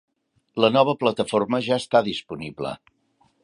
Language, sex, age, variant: Catalan, male, 60-69, Central